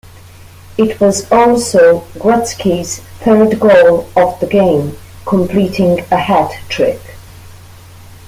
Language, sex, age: English, female, 30-39